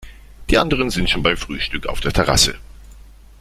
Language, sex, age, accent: German, male, 40-49, Deutschland Deutsch